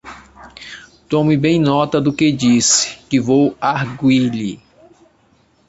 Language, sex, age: Portuguese, male, 40-49